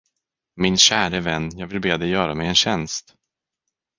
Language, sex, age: Swedish, male, 19-29